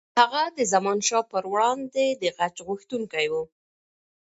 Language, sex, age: Pashto, female, 30-39